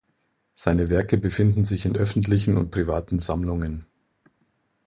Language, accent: German, Deutschland Deutsch